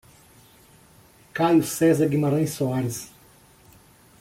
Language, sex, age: Portuguese, male, 40-49